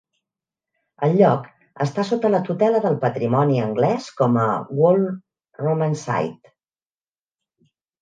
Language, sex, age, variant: Catalan, female, 50-59, Central